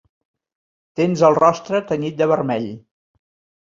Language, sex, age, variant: Catalan, male, 50-59, Central